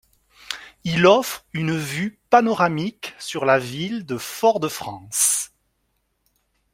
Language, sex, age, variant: French, male, 40-49, Français de métropole